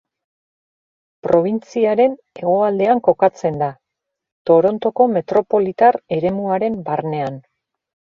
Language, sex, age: Basque, female, 40-49